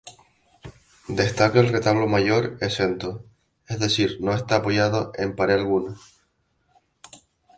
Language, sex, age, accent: Spanish, male, 19-29, España: Islas Canarias